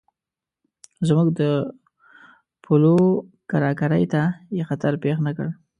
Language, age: Pashto, 19-29